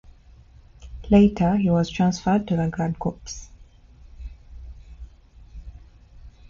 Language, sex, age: English, female, 19-29